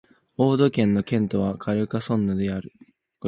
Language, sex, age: Japanese, male, under 19